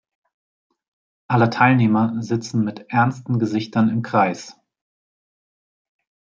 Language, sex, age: German, male, 40-49